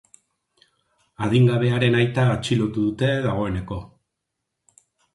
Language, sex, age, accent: Basque, male, 50-59, Erdialdekoa edo Nafarra (Gipuzkoa, Nafarroa)